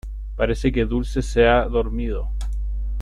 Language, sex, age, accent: Spanish, male, 30-39, Chileno: Chile, Cuyo